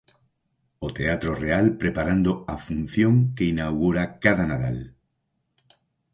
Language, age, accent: Galician, 50-59, Oriental (común en zona oriental)